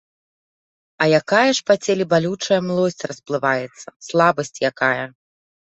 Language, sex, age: Belarusian, female, 30-39